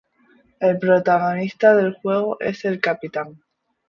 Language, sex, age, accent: Spanish, female, 19-29, España: Islas Canarias